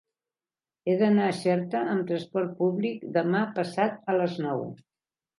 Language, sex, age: Catalan, female, 70-79